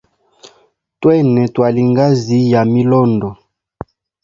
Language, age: Hemba, 19-29